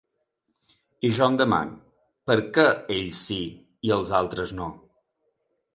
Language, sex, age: Catalan, male, 40-49